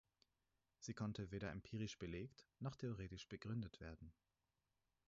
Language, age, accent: German, 30-39, Österreichisches Deutsch